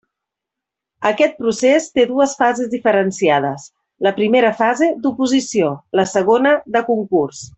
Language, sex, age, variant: Catalan, female, 40-49, Central